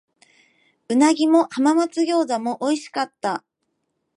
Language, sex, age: Japanese, female, 19-29